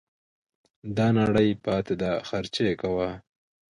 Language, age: Pashto, 19-29